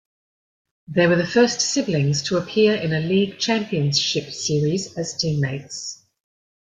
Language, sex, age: English, female, 50-59